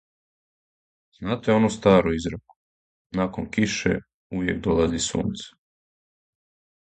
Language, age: Serbian, 19-29